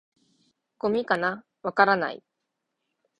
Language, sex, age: Japanese, female, 19-29